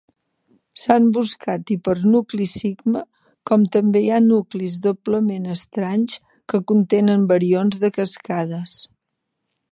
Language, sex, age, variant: Catalan, female, 50-59, Central